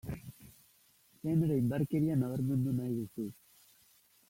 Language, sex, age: Basque, male, 19-29